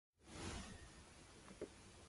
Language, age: Spanish, 30-39